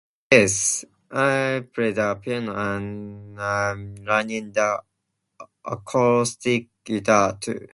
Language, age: English, 19-29